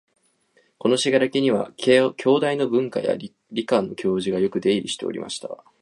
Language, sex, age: Japanese, male, 19-29